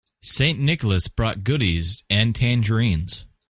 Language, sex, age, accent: English, male, under 19, United States English